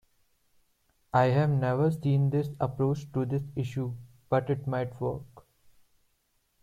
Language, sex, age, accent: English, male, 19-29, India and South Asia (India, Pakistan, Sri Lanka)